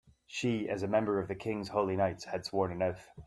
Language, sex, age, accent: English, male, 40-49, England English